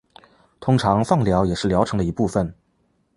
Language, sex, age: Chinese, male, under 19